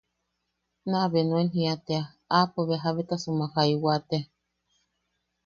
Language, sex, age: Yaqui, female, 30-39